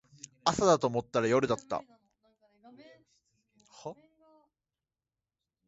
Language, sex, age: Japanese, male, under 19